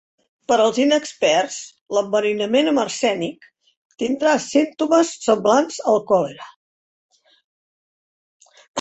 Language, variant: Catalan, Central